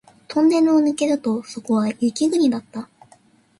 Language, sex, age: Japanese, female, 19-29